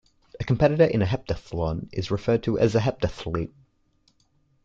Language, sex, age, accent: English, male, under 19, Australian English